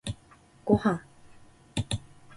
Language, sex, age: Japanese, female, 19-29